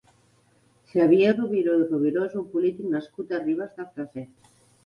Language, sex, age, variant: Catalan, female, 60-69, Central